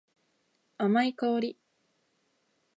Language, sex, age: Japanese, female, 19-29